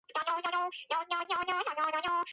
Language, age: Georgian, 90+